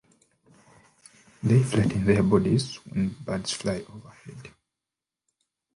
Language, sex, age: English, male, 30-39